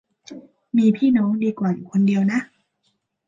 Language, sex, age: Thai, female, 19-29